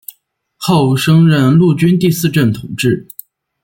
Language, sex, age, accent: Chinese, male, 19-29, 出生地：山西省